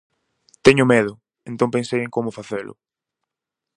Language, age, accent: Galician, 19-29, Normativo (estándar)